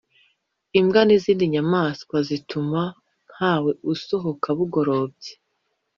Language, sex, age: Kinyarwanda, female, 30-39